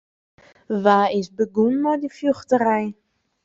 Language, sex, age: Western Frisian, female, 30-39